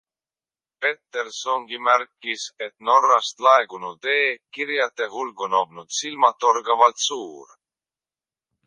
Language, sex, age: Estonian, male, 19-29